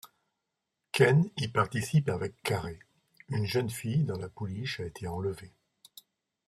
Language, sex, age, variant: French, male, 60-69, Français de métropole